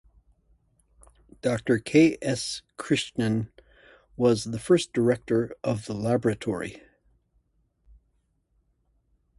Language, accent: English, United States English